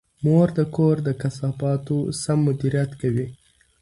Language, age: Pashto, under 19